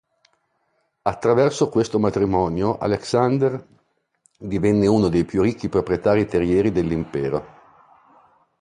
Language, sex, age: Italian, male, 50-59